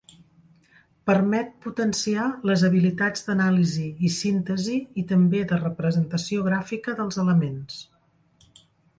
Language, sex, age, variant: Catalan, female, 50-59, Central